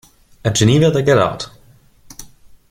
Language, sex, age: English, male, 19-29